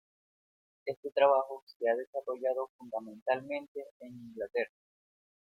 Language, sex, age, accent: Spanish, male, 19-29, Caribe: Cuba, Venezuela, Puerto Rico, República Dominicana, Panamá, Colombia caribeña, México caribeño, Costa del golfo de México